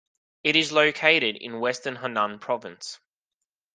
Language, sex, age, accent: English, male, 19-29, Australian English